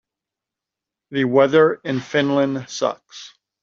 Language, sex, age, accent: English, male, 50-59, United States English